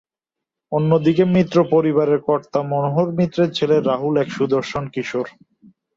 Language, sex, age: Bengali, male, 19-29